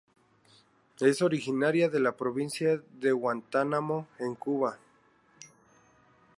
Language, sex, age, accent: Spanish, male, 30-39, México